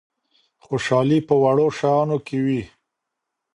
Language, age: Pashto, 50-59